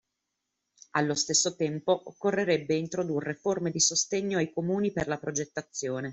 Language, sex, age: Italian, female, 30-39